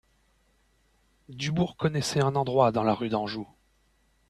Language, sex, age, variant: French, male, 30-39, Français de métropole